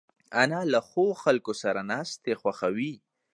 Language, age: Pashto, under 19